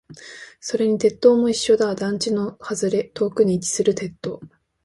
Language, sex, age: Japanese, female, 19-29